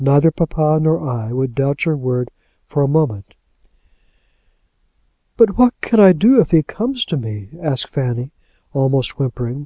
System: none